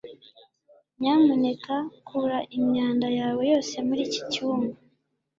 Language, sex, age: Kinyarwanda, female, 19-29